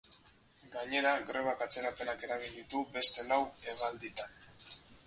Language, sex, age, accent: Basque, male, 19-29, Mendebalekoa (Araba, Bizkaia, Gipuzkoako mendebaleko herri batzuk)